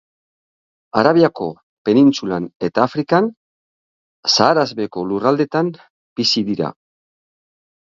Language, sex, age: Basque, male, 60-69